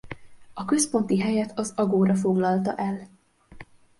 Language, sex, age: Hungarian, female, 19-29